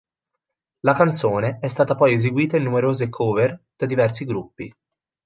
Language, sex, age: Italian, male, 19-29